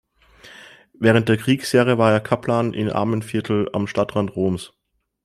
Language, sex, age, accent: German, male, 19-29, Österreichisches Deutsch